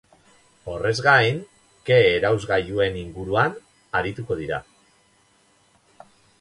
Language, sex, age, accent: Basque, male, 50-59, Mendebalekoa (Araba, Bizkaia, Gipuzkoako mendebaleko herri batzuk)